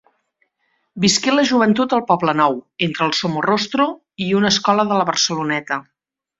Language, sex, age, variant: Catalan, female, 50-59, Central